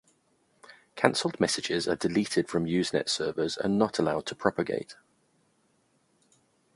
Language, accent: English, England English